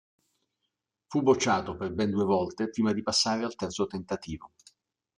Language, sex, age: Italian, male, 50-59